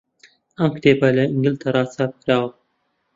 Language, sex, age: Central Kurdish, male, 19-29